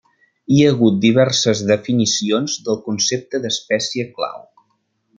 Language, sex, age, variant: Catalan, male, 30-39, Central